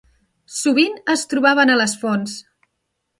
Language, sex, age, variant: Catalan, female, 30-39, Central